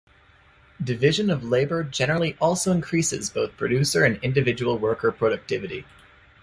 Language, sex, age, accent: English, male, under 19, United States English